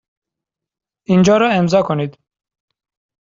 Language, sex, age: Persian, male, 19-29